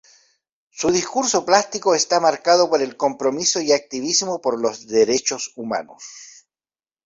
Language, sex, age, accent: Spanish, male, 50-59, Chileno: Chile, Cuyo